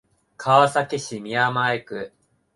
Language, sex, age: Japanese, male, 19-29